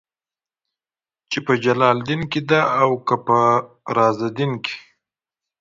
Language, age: Pashto, 40-49